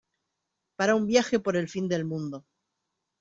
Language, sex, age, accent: Spanish, female, 40-49, Rioplatense: Argentina, Uruguay, este de Bolivia, Paraguay